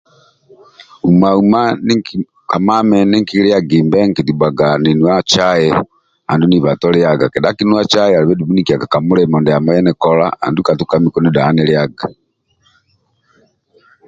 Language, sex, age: Amba (Uganda), male, 50-59